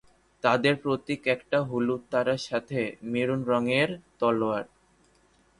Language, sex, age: Bengali, male, under 19